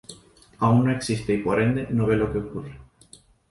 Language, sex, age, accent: Spanish, male, 19-29, España: Islas Canarias